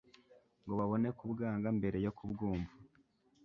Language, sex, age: Kinyarwanda, male, 19-29